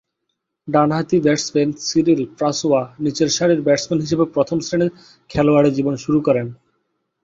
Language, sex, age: Bengali, male, 19-29